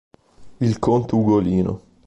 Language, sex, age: Italian, male, 19-29